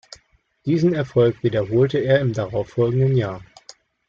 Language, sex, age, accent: German, male, 40-49, Deutschland Deutsch